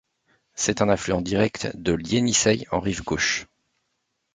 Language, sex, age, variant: French, male, 40-49, Français de métropole